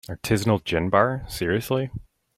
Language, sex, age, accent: English, male, 30-39, Canadian English